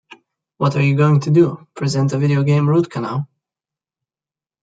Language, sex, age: English, male, 19-29